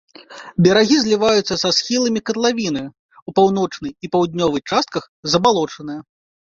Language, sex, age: Belarusian, male, 30-39